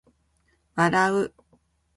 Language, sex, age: Japanese, female, 50-59